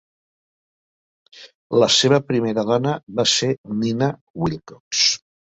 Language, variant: Catalan, Central